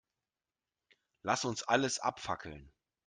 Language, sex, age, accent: German, male, 40-49, Deutschland Deutsch